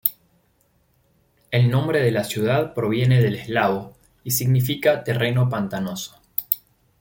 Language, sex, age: Spanish, male, 30-39